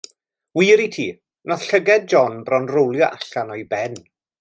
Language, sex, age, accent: Welsh, male, 40-49, Y Deyrnas Unedig Cymraeg